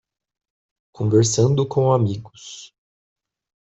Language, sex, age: Portuguese, female, 30-39